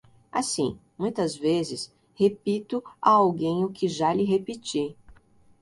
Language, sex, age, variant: Portuguese, female, 40-49, Portuguese (Brasil)